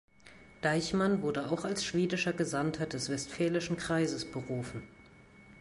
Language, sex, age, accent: German, female, 30-39, Deutschland Deutsch